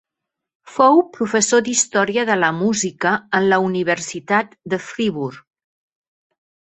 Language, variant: Catalan, Septentrional